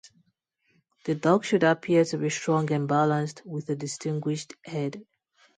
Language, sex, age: English, female, 19-29